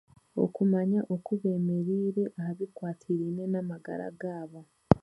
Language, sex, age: Chiga, female, 19-29